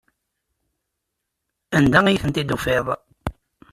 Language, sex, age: Kabyle, male, 40-49